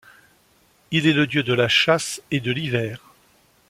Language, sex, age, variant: French, male, 40-49, Français de métropole